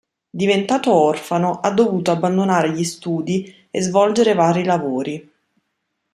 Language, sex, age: Italian, female, 19-29